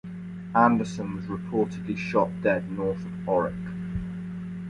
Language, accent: English, England English